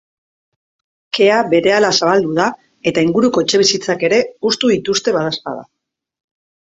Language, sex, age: Basque, female, 40-49